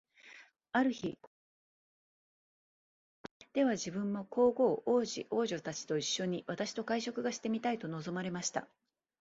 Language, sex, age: Japanese, female, 40-49